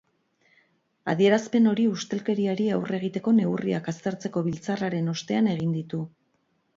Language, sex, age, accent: Basque, female, 40-49, Erdialdekoa edo Nafarra (Gipuzkoa, Nafarroa)